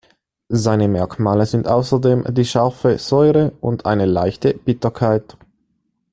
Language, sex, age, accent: German, male, 19-29, Schweizerdeutsch